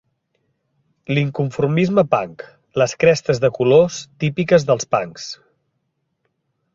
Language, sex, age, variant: Catalan, male, 40-49, Central